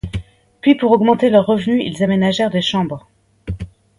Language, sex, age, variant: French, female, 40-49, Français de métropole